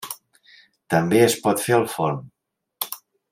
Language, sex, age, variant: Catalan, male, 40-49, Central